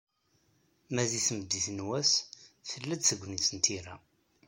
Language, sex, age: Kabyle, male, 60-69